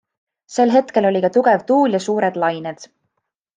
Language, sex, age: Estonian, female, 19-29